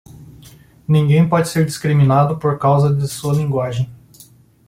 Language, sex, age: Portuguese, male, 40-49